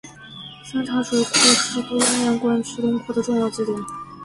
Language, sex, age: Chinese, female, 19-29